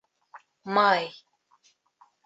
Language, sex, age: Bashkir, female, 30-39